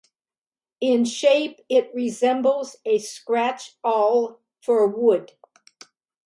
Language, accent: English, United States English